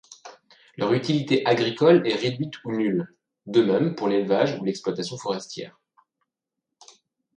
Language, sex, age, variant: French, male, 19-29, Français de métropole